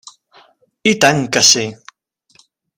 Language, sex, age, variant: Catalan, male, 19-29, Central